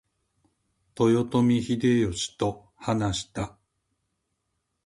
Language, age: Japanese, 50-59